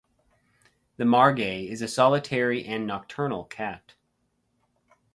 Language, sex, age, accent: English, male, 30-39, United States English